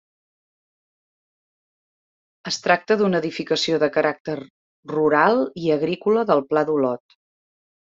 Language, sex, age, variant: Catalan, female, 40-49, Central